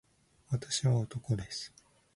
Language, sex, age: Japanese, male, 19-29